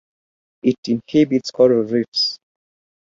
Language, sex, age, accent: English, male, 19-29, United States English